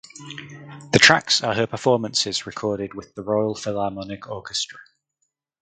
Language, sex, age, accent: English, male, 30-39, England English